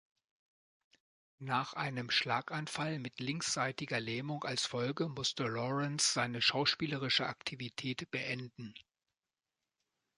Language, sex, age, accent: German, male, 50-59, Deutschland Deutsch